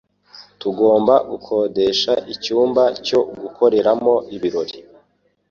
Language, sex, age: Kinyarwanda, male, 19-29